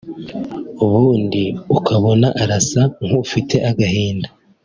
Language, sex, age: Kinyarwanda, male, 19-29